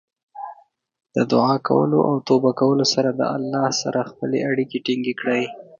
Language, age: Pashto, 19-29